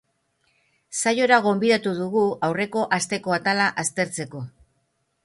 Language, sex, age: Basque, female, 50-59